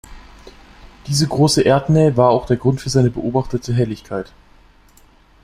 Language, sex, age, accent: German, male, under 19, Deutschland Deutsch